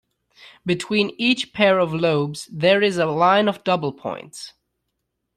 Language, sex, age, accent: English, male, 19-29, United States English